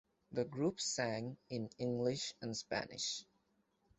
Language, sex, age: English, male, 19-29